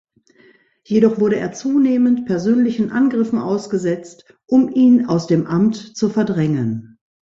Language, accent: German, Deutschland Deutsch